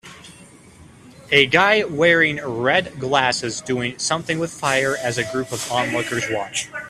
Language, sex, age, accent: English, male, 19-29, United States English